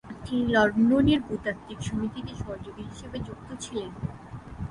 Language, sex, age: Bengali, female, 19-29